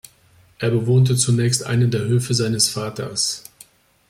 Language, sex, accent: German, male, Deutschland Deutsch